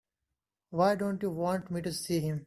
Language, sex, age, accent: English, male, 19-29, India and South Asia (India, Pakistan, Sri Lanka)